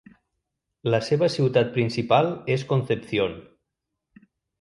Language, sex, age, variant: Catalan, male, 40-49, Central